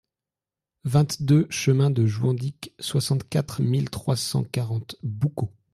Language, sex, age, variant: French, male, 30-39, Français de métropole